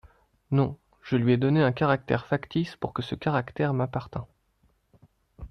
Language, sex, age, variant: French, male, 19-29, Français de métropole